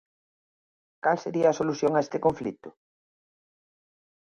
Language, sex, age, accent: Galician, female, 50-59, Atlántico (seseo e gheada)